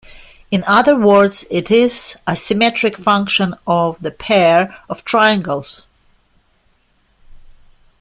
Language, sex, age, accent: English, female, 50-59, United States English